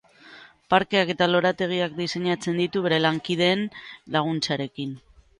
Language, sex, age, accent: Basque, female, 40-49, Mendebalekoa (Araba, Bizkaia, Gipuzkoako mendebaleko herri batzuk)